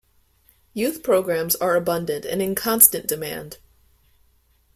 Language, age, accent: English, under 19, United States English